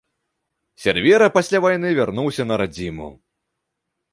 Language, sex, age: Belarusian, male, 19-29